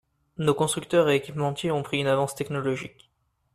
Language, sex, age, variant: French, male, 19-29, Français d'Europe